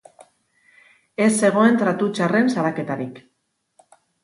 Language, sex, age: Basque, female, 40-49